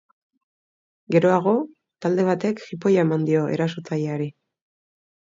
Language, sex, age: Basque, female, 30-39